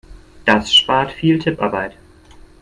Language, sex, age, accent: German, male, 19-29, Deutschland Deutsch